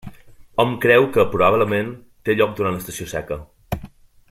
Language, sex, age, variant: Catalan, male, 30-39, Central